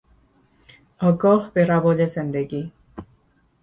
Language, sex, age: Persian, female, 40-49